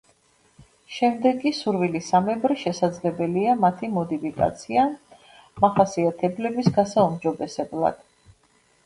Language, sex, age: Georgian, female, 50-59